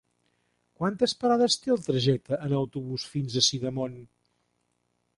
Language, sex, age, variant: Catalan, male, 50-59, Central